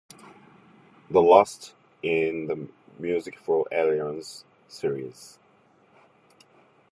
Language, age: English, 50-59